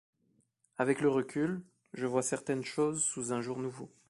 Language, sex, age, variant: French, male, 30-39, Français de métropole